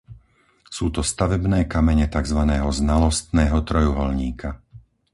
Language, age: Slovak, 50-59